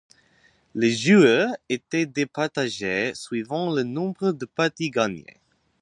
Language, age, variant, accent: French, under 19, Français d'Amérique du Nord, Français des États-Unis